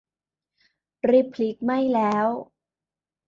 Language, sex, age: Thai, female, 19-29